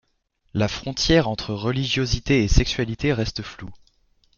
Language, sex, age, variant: French, male, 19-29, Français de métropole